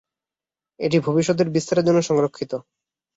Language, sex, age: Bengali, male, under 19